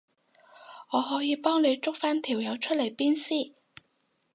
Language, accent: Cantonese, 广州音